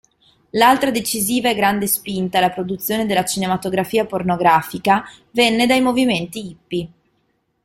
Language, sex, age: Italian, female, 30-39